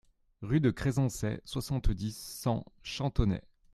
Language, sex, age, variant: French, male, 30-39, Français de métropole